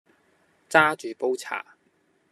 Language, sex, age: Cantonese, male, 30-39